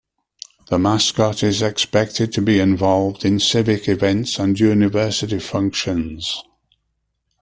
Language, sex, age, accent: English, male, 70-79, England English